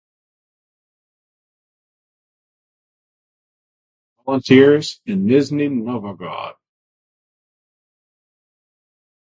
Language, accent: English, United States English